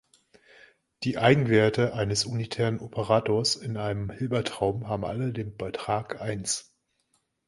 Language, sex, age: German, male, 40-49